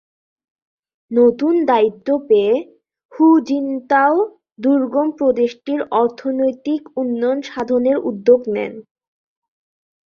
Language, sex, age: Bengali, female, 19-29